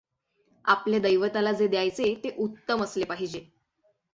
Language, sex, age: Marathi, female, 19-29